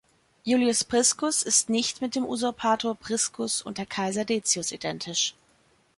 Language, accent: German, Deutschland Deutsch